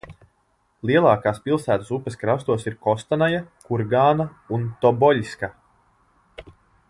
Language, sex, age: Latvian, male, 19-29